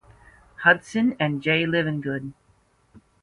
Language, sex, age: English, female, 19-29